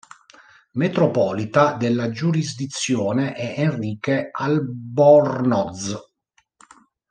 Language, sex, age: Italian, male, 40-49